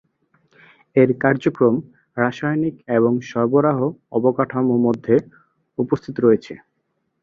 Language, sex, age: Bengali, male, 19-29